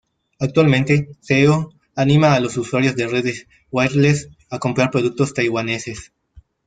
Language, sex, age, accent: Spanish, male, 19-29, México